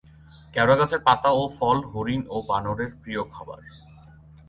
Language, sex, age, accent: Bengali, male, 19-29, Bangladeshi